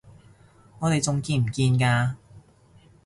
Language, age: Cantonese, 40-49